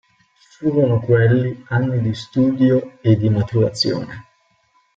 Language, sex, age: Italian, male, 40-49